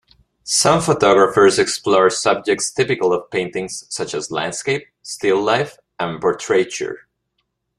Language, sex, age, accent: English, male, 19-29, United States English